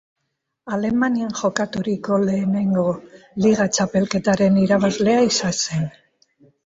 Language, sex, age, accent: Basque, female, 70-79, Mendebalekoa (Araba, Bizkaia, Gipuzkoako mendebaleko herri batzuk)